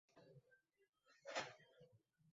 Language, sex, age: Uzbek, male, 19-29